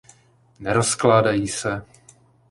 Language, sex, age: Czech, male, 30-39